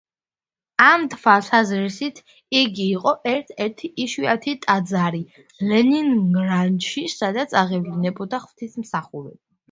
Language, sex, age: Georgian, female, under 19